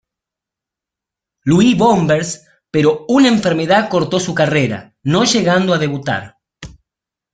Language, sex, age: Spanish, male, 40-49